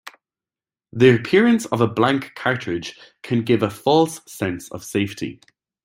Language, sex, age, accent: English, male, 19-29, Irish English